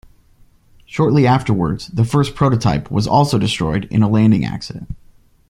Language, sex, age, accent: English, male, 30-39, United States English